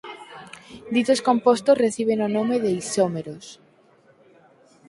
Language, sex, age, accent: Galician, female, under 19, Normativo (estándar)